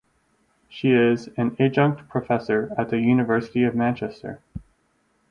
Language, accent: English, Canadian English